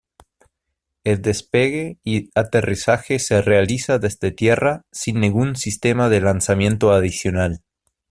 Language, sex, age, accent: Spanish, male, 30-39, Chileno: Chile, Cuyo